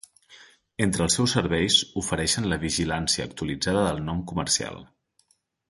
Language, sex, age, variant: Catalan, male, 19-29, Central